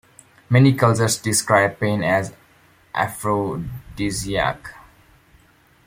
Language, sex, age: English, male, 19-29